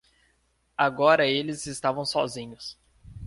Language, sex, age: Portuguese, male, 19-29